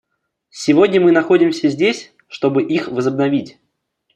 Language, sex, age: Russian, male, under 19